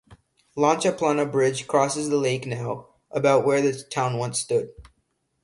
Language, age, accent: English, under 19, United States English